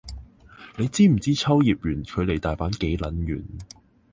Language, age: Cantonese, 19-29